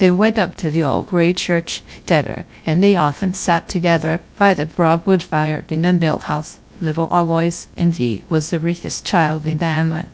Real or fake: fake